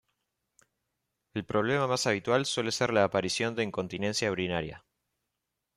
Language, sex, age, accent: Spanish, male, 30-39, Rioplatense: Argentina, Uruguay, este de Bolivia, Paraguay